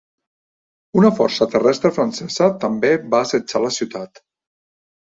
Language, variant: Catalan, Central